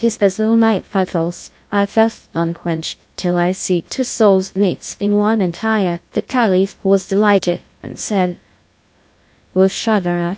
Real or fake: fake